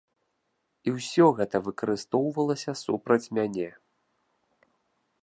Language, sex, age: Belarusian, male, 30-39